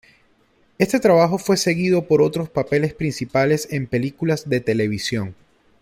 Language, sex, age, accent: Spanish, male, 30-39, Caribe: Cuba, Venezuela, Puerto Rico, República Dominicana, Panamá, Colombia caribeña, México caribeño, Costa del golfo de México